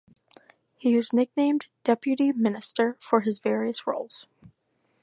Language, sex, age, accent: English, female, under 19, United States English